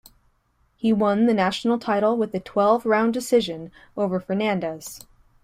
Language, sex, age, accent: English, female, 19-29, United States English